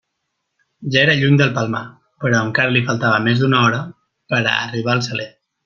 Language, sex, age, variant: Catalan, male, 30-39, Central